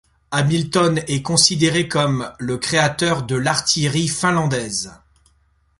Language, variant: French, Français de métropole